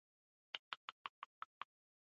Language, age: Pashto, 19-29